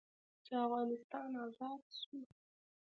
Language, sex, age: Pashto, female, under 19